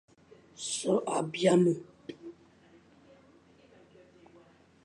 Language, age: Fang, under 19